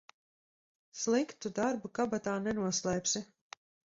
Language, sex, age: Latvian, female, 40-49